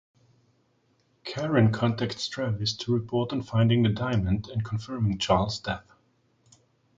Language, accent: English, German English